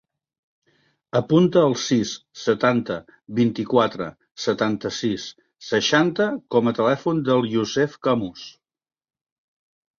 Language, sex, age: Catalan, male, 50-59